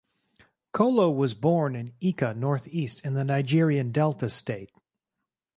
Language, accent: English, Canadian English